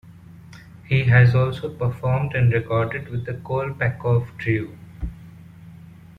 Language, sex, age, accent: English, male, 19-29, India and South Asia (India, Pakistan, Sri Lanka)